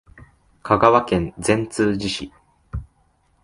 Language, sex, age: Japanese, male, 19-29